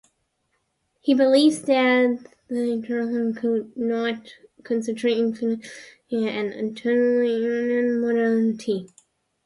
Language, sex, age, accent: English, female, under 19, United States English